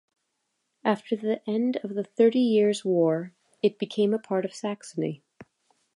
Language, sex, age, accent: English, female, 30-39, United States English